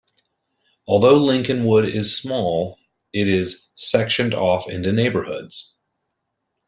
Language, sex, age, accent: English, male, 40-49, United States English